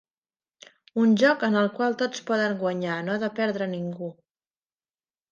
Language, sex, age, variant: Catalan, female, 30-39, Central